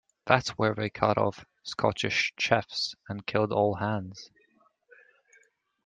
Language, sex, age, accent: English, male, 19-29, England English